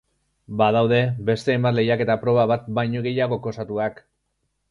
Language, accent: Basque, Erdialdekoa edo Nafarra (Gipuzkoa, Nafarroa)